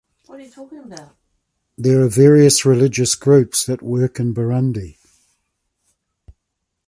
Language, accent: English, New Zealand English